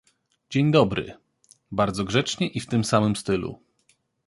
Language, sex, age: Polish, male, 30-39